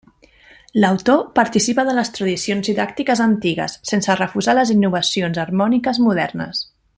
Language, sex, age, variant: Catalan, female, 30-39, Central